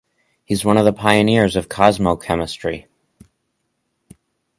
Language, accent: English, United States English